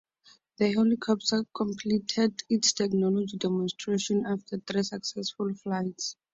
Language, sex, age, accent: English, female, 19-29, Southern African (South Africa, Zimbabwe, Namibia)